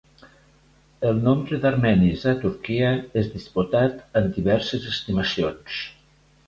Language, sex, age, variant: Catalan, male, 60-69, Nord-Occidental